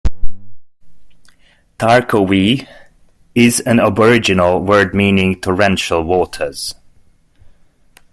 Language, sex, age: English, male, 30-39